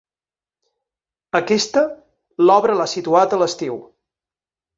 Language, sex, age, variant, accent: Catalan, male, 30-39, Balear, mallorquí